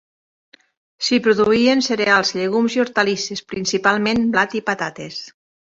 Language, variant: Catalan, Nord-Occidental